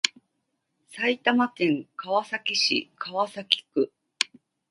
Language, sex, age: Japanese, female, 30-39